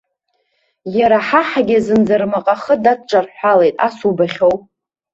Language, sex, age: Abkhazian, female, 40-49